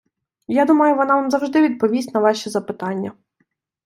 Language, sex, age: Ukrainian, female, 19-29